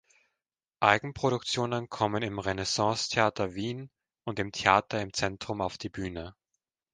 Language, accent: German, Österreichisches Deutsch